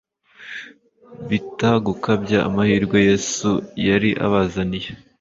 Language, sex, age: Kinyarwanda, male, 19-29